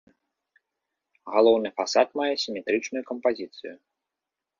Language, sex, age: Belarusian, male, 30-39